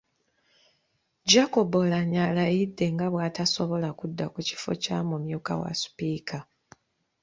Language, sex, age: Ganda, female, 30-39